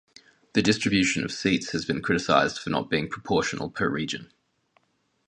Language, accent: English, Australian English